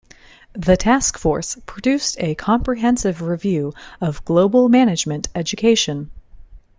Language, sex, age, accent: English, female, 30-39, United States English